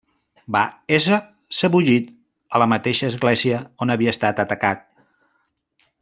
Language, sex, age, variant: Catalan, male, 40-49, Central